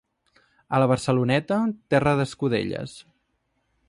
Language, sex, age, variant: Catalan, male, 19-29, Central